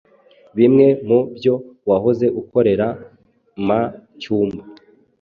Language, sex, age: Kinyarwanda, male, 40-49